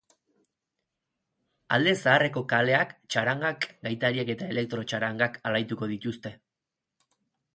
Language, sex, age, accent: Basque, male, 30-39, Erdialdekoa edo Nafarra (Gipuzkoa, Nafarroa)